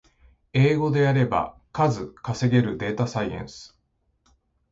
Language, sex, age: Japanese, male, 50-59